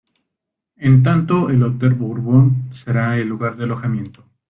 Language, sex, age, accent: Spanish, male, 30-39, México